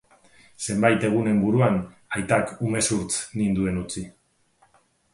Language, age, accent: Basque, 40-49, Mendebalekoa (Araba, Bizkaia, Gipuzkoako mendebaleko herri batzuk)